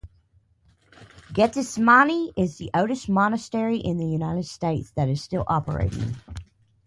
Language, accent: English, United States English